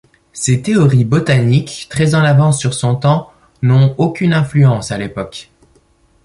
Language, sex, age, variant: French, male, 19-29, Français de métropole